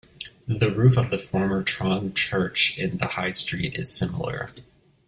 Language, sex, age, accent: English, male, 19-29, United States English